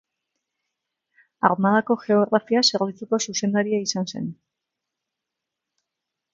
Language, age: Basque, 90+